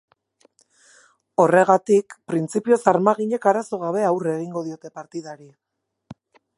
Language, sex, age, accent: Basque, female, 40-49, Erdialdekoa edo Nafarra (Gipuzkoa, Nafarroa)